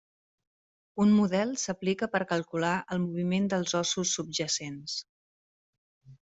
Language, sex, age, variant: Catalan, female, 30-39, Central